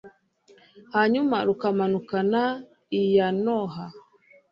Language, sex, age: Kinyarwanda, female, 30-39